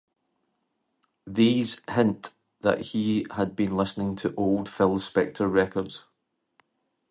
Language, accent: English, Scottish English